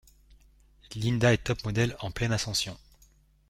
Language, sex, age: French, male, 30-39